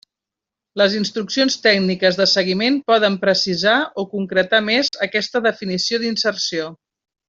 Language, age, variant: Catalan, 40-49, Central